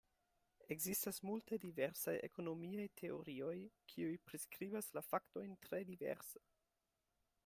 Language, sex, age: Esperanto, male, 30-39